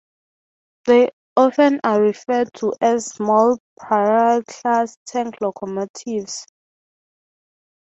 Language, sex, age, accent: English, female, 19-29, Southern African (South Africa, Zimbabwe, Namibia)